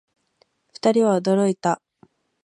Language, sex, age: Japanese, female, 19-29